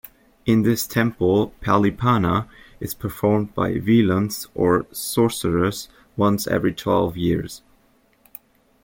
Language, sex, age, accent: English, male, 19-29, United States English